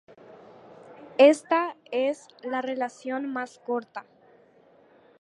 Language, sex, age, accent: Spanish, female, under 19, Rioplatense: Argentina, Uruguay, este de Bolivia, Paraguay